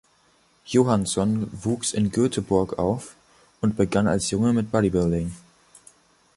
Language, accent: German, Deutschland Deutsch